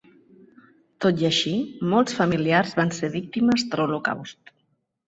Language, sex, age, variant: Catalan, female, 50-59, Central